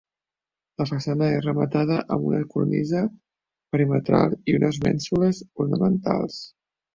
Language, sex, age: Catalan, male, 30-39